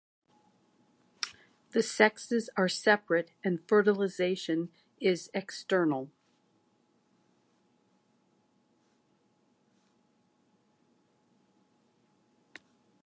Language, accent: English, United States English